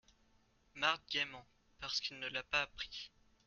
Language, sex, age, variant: French, male, 19-29, Français de métropole